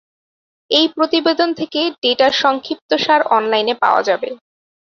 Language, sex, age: Bengali, female, 19-29